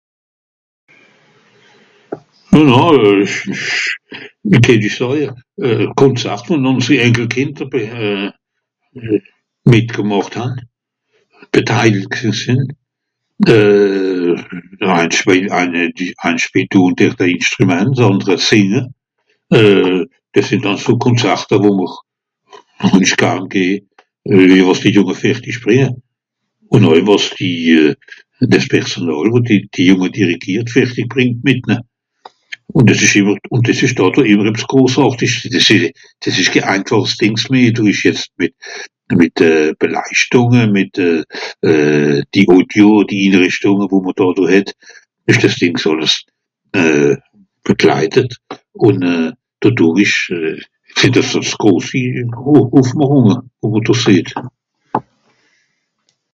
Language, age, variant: Swiss German, 70-79, Nordniederàlemmànisch (Rishoffe, Zàwere, Bùsswìller, Hawenau, Brüemt, Stroossbùri, Molse, Dàmbàch, Schlettstàtt, Pfàlzbùri usw.)